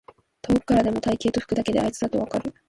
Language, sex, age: Japanese, female, 19-29